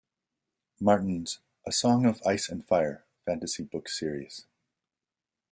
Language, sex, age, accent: English, male, 40-49, Canadian English